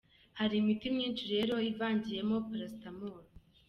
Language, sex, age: Kinyarwanda, female, under 19